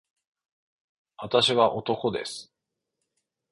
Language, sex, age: Japanese, male, 40-49